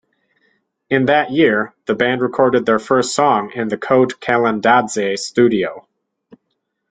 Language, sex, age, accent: English, male, 30-39, United States English